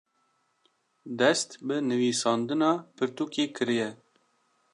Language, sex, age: Kurdish, male, under 19